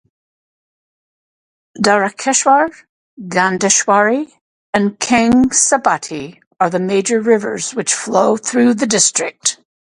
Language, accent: English, United States English